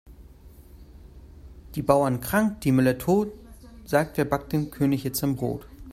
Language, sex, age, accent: German, male, 30-39, Deutschland Deutsch